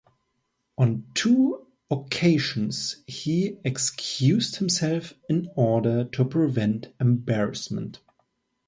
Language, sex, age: English, male, 30-39